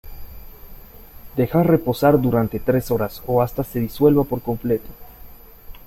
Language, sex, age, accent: Spanish, male, 19-29, América central